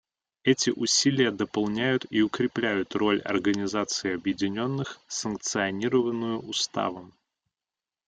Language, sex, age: Russian, male, 30-39